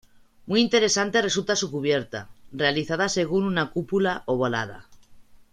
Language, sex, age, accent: Spanish, male, 30-39, España: Centro-Sur peninsular (Madrid, Toledo, Castilla-La Mancha)